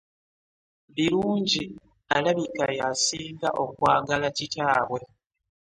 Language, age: Ganda, 19-29